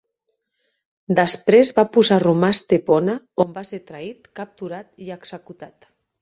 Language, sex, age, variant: Catalan, female, 40-49, Central